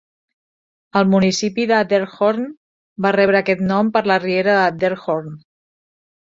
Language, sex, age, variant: Catalan, female, 40-49, Central